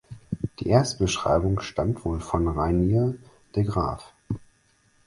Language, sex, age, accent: German, male, 19-29, Deutschland Deutsch